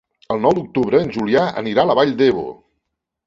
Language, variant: Catalan, Central